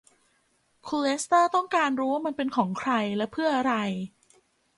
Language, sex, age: Thai, female, 19-29